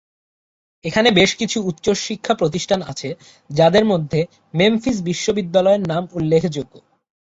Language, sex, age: Bengali, male, under 19